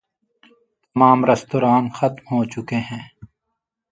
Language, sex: Urdu, male